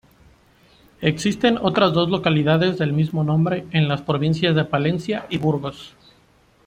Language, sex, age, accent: Spanish, male, 19-29, México